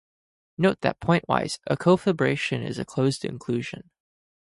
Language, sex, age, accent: English, male, 19-29, United States English